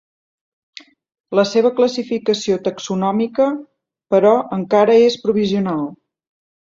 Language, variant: Catalan, Central